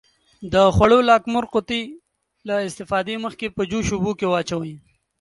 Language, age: Pashto, 19-29